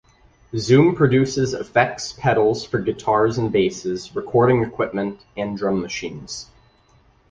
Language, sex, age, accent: English, male, 19-29, United States English